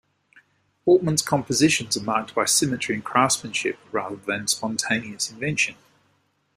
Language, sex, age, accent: English, male, 50-59, Australian English